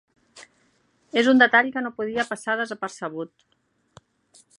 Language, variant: Catalan, Central